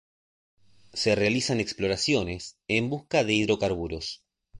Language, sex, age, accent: Spanish, male, 40-49, Rioplatense: Argentina, Uruguay, este de Bolivia, Paraguay